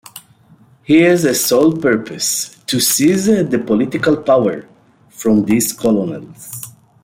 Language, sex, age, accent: English, male, 30-39, United States English